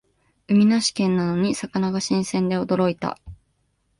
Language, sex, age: Japanese, female, 19-29